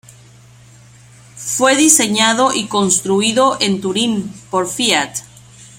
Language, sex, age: Spanish, female, 30-39